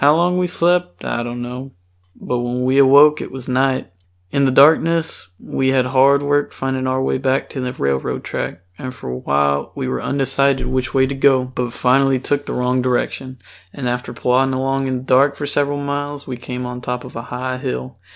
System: none